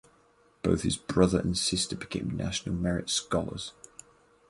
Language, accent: English, England English